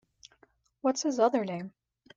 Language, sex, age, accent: English, female, 19-29, United States English